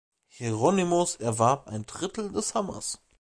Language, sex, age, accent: German, male, 19-29, Deutschland Deutsch